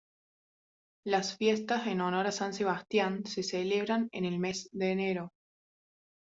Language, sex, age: Spanish, female, 19-29